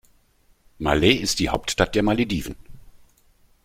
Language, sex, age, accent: German, male, 50-59, Deutschland Deutsch